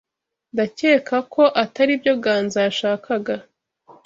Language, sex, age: Kinyarwanda, female, 19-29